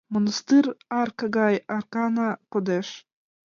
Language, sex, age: Mari, female, 19-29